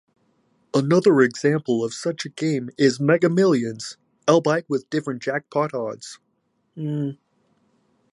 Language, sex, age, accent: English, male, 40-49, United States English